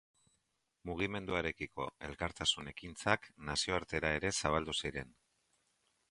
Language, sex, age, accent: Basque, male, 40-49, Mendebalekoa (Araba, Bizkaia, Gipuzkoako mendebaleko herri batzuk)